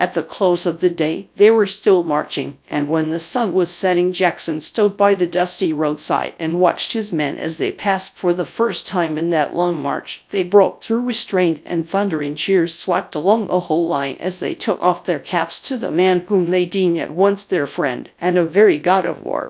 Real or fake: fake